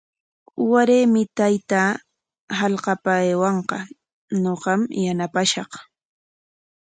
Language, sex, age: Corongo Ancash Quechua, female, 30-39